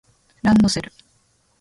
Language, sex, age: Japanese, female, 19-29